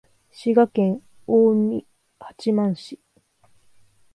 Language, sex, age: Japanese, female, 19-29